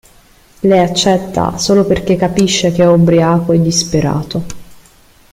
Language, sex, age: Italian, female, 30-39